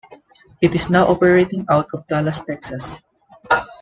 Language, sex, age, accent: English, male, 19-29, Filipino